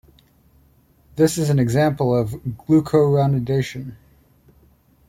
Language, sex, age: English, male, 19-29